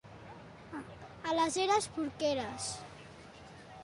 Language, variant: Catalan, Central